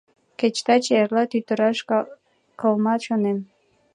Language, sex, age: Mari, female, 19-29